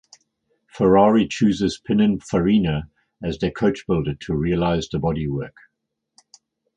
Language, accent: English, England English